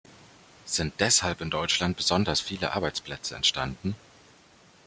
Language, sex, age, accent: German, male, 19-29, Deutschland Deutsch